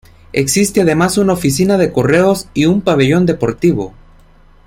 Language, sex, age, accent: Spanish, male, 19-29, América central